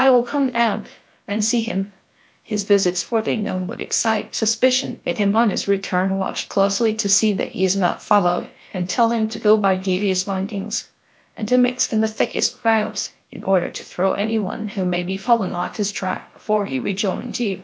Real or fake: fake